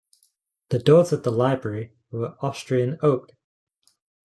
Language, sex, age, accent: English, male, 19-29, England English